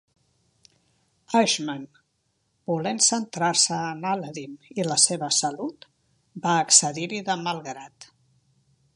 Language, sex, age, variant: Catalan, female, 70-79, Central